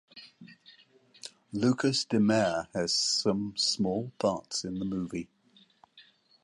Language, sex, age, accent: English, male, 70-79, England English